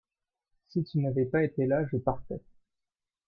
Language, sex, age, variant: French, male, 19-29, Français de métropole